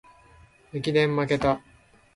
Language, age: Japanese, 40-49